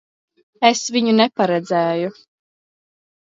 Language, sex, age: Latvian, female, under 19